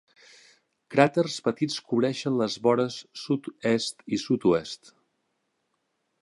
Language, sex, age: Catalan, male, 30-39